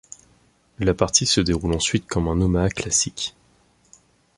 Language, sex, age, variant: French, male, under 19, Français de métropole